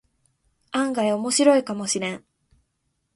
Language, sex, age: Japanese, female, 19-29